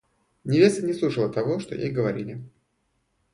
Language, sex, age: Russian, male, 19-29